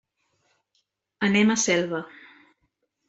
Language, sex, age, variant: Catalan, female, 50-59, Central